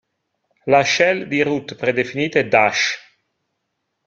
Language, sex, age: Italian, male, 40-49